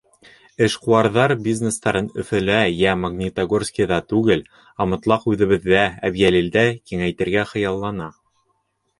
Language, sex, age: Bashkir, male, under 19